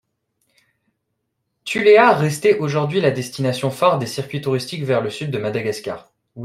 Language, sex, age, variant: French, male, 19-29, Français de métropole